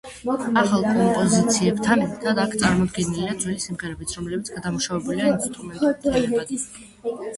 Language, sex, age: Georgian, female, under 19